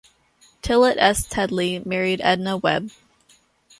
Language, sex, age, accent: English, female, 19-29, United States English